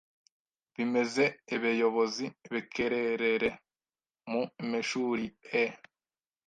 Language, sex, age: Kinyarwanda, male, 19-29